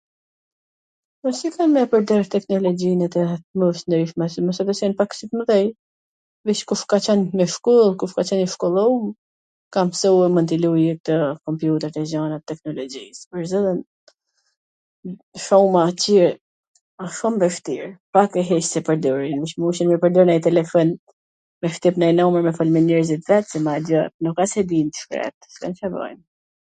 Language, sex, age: Gheg Albanian, female, 40-49